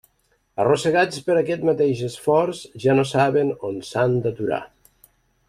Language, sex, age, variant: Catalan, male, 19-29, Nord-Occidental